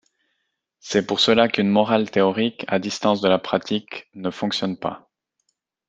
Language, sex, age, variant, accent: French, male, 30-39, Français d'Europe, Français de Suisse